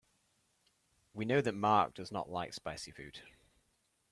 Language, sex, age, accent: English, male, 19-29, England English